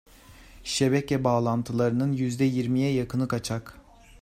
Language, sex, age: Turkish, male, 19-29